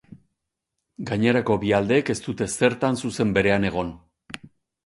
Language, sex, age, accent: Basque, male, 50-59, Erdialdekoa edo Nafarra (Gipuzkoa, Nafarroa)